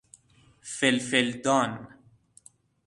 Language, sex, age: Persian, male, 19-29